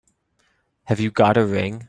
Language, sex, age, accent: English, male, 30-39, United States English